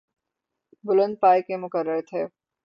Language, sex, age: Urdu, female, 19-29